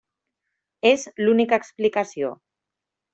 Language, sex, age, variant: Catalan, female, 40-49, Central